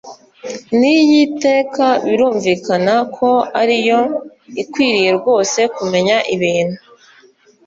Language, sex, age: Kinyarwanda, female, 19-29